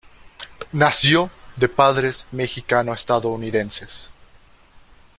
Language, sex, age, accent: Spanish, male, 19-29, México